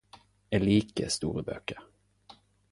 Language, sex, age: Norwegian Nynorsk, male, 19-29